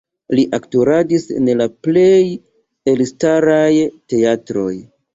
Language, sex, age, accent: Esperanto, male, 30-39, Internacia